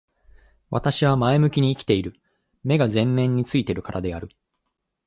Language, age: Japanese, 19-29